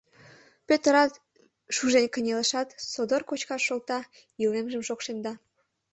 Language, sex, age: Mari, female, under 19